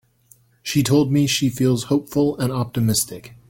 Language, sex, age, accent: English, male, 19-29, United States English